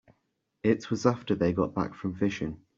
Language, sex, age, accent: English, male, 30-39, England English